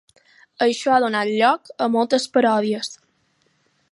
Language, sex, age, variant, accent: Catalan, female, 19-29, Balear, balear